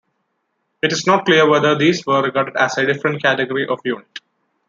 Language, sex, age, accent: English, male, 19-29, India and South Asia (India, Pakistan, Sri Lanka)